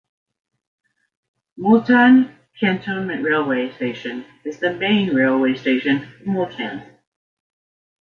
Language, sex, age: English, female, 50-59